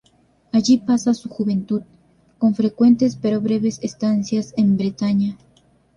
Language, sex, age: Spanish, female, 19-29